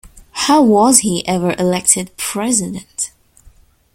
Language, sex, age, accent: English, female, under 19, England English